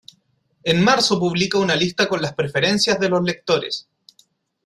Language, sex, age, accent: Spanish, male, 30-39, Chileno: Chile, Cuyo